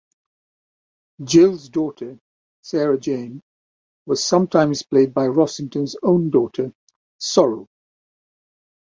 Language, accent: English, England English